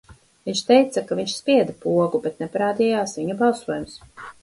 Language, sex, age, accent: Latvian, female, 40-49, Dzimtā valoda